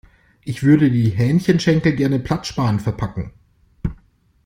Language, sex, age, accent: German, male, 40-49, Deutschland Deutsch